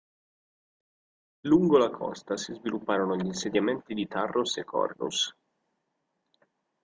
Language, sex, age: Italian, male, 19-29